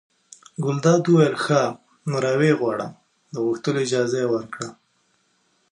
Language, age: Pashto, 30-39